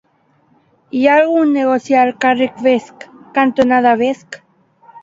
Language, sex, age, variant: Catalan, female, under 19, Alacantí